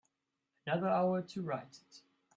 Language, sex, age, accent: English, male, 19-29, Southern African (South Africa, Zimbabwe, Namibia)